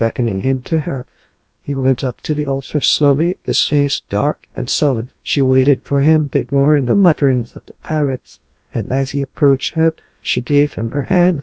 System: TTS, GlowTTS